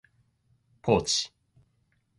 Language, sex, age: Japanese, male, 19-29